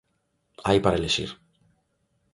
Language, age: Galician, 19-29